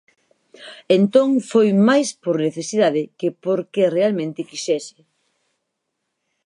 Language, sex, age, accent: Galician, female, 30-39, Normativo (estándar)